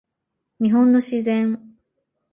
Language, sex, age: Japanese, female, 40-49